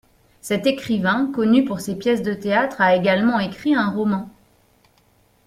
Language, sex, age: French, female, 40-49